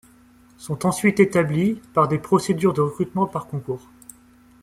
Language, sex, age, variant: French, male, 19-29, Français de métropole